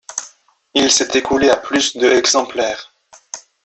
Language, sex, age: French, male, under 19